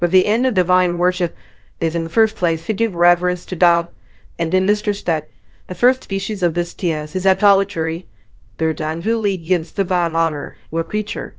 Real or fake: fake